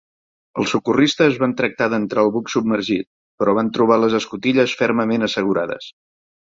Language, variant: Catalan, Central